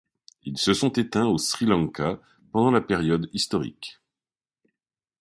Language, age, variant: French, 50-59, Français de métropole